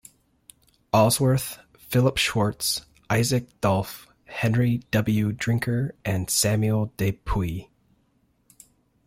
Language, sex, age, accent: English, male, 30-39, United States English